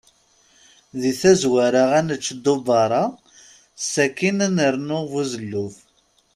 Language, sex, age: Kabyle, male, 30-39